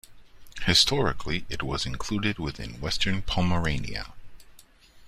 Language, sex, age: English, male, 40-49